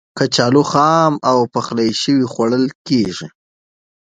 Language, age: Pashto, 19-29